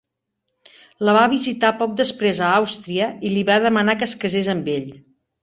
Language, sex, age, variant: Catalan, female, 50-59, Central